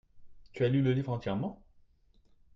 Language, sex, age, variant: French, male, 30-39, Français de métropole